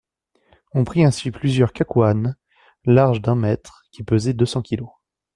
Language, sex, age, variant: French, male, 19-29, Français de métropole